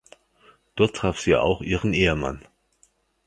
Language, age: German, 40-49